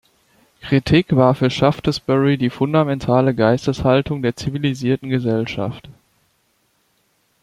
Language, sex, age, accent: German, male, 19-29, Deutschland Deutsch